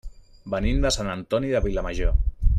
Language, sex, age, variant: Catalan, male, 40-49, Central